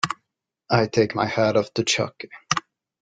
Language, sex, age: English, male, 19-29